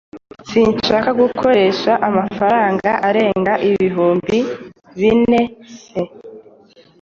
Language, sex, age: Kinyarwanda, female, 19-29